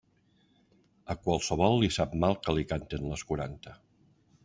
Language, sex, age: Catalan, male, 50-59